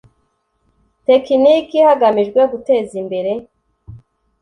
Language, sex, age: Kinyarwanda, female, 19-29